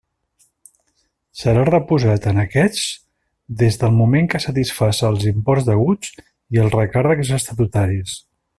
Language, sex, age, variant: Catalan, male, 50-59, Nord-Occidental